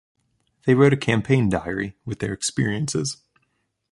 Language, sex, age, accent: English, male, 19-29, United States English